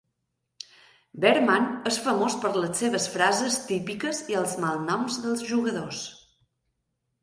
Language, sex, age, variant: Catalan, male, 30-39, Balear